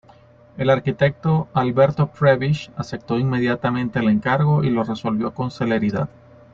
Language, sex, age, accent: Spanish, male, 30-39, Andino-Pacífico: Colombia, Perú, Ecuador, oeste de Bolivia y Venezuela andina